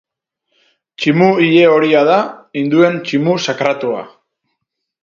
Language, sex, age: Basque, male, 30-39